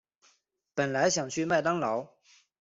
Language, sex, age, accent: Chinese, male, 19-29, 出生地：山西省